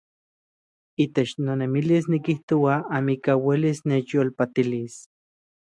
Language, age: Central Puebla Nahuatl, 30-39